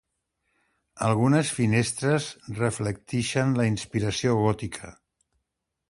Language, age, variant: Catalan, 60-69, Central